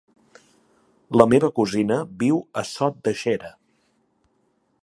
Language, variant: Catalan, Central